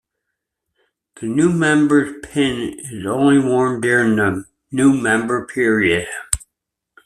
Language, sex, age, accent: English, male, 50-59, United States English